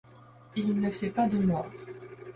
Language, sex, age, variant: French, female, 19-29, Français de métropole